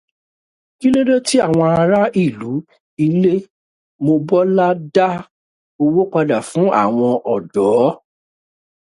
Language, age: Yoruba, 50-59